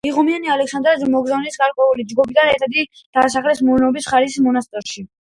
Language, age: Georgian, under 19